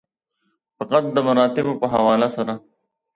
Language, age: Pashto, 19-29